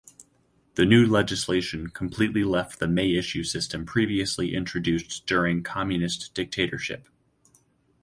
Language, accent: English, United States English